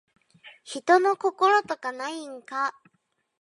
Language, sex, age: Japanese, female, 19-29